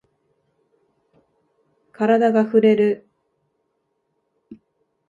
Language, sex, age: Japanese, female, 30-39